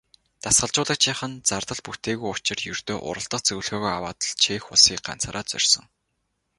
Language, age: Mongolian, 19-29